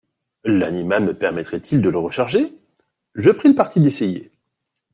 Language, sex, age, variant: French, male, 40-49, Français de métropole